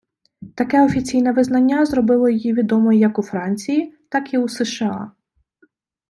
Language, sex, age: Ukrainian, female, 19-29